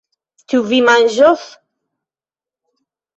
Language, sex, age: Esperanto, female, 19-29